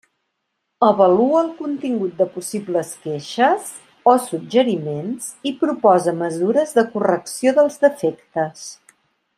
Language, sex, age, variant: Catalan, female, 40-49, Central